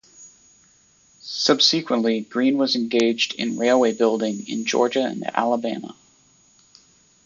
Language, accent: English, United States English